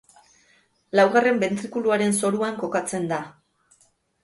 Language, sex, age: Basque, female, 50-59